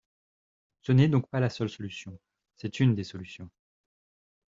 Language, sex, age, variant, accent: French, male, 30-39, Français des départements et régions d'outre-mer, Français de La Réunion